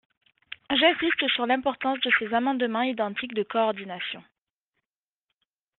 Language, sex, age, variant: French, male, 19-29, Français de métropole